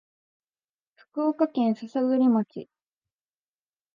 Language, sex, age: Japanese, female, 19-29